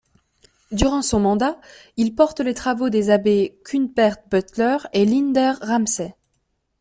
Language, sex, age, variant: French, female, 19-29, Français de métropole